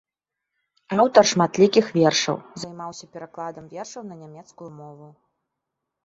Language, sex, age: Belarusian, female, 19-29